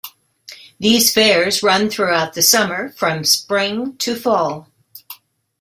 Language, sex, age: English, female, 60-69